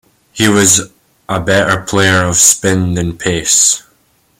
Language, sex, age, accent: English, male, under 19, Scottish English